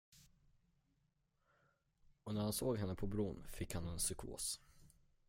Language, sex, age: Swedish, male, under 19